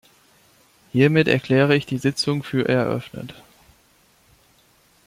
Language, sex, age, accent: German, male, 19-29, Deutschland Deutsch